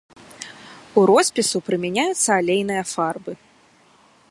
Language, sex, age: Belarusian, female, 19-29